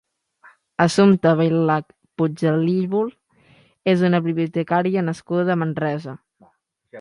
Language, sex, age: Catalan, male, 40-49